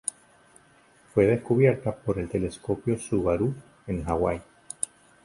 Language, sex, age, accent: Spanish, male, 40-49, Caribe: Cuba, Venezuela, Puerto Rico, República Dominicana, Panamá, Colombia caribeña, México caribeño, Costa del golfo de México